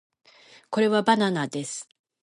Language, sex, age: Japanese, female, 60-69